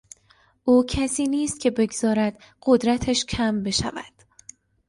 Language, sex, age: Persian, female, 19-29